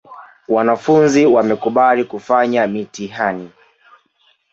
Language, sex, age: Swahili, male, 19-29